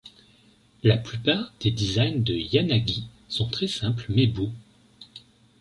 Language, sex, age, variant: French, male, 30-39, Français de métropole